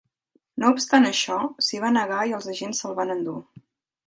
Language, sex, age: Catalan, female, 19-29